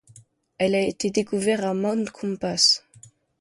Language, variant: French, Français de métropole